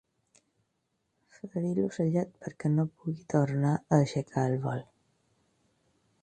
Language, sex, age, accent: Catalan, female, 40-49, mallorquí